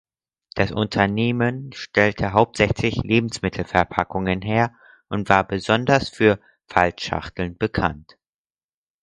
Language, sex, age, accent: German, male, under 19, Deutschland Deutsch